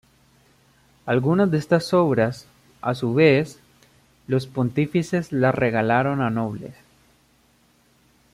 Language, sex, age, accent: Spanish, male, 19-29, Andino-Pacífico: Colombia, Perú, Ecuador, oeste de Bolivia y Venezuela andina